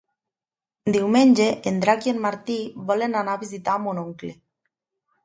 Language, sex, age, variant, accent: Catalan, female, 30-39, Nord-Occidental, nord-occidental